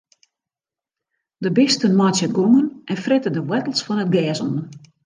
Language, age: Western Frisian, 60-69